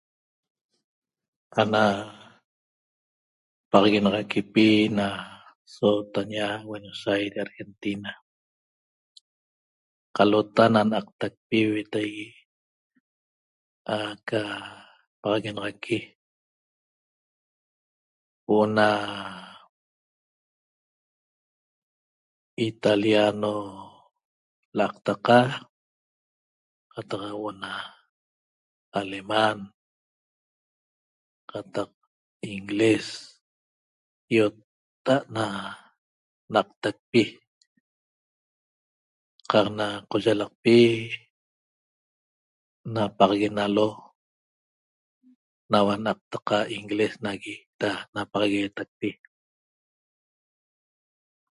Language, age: Toba, 60-69